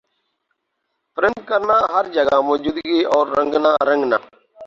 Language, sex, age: Urdu, male, 19-29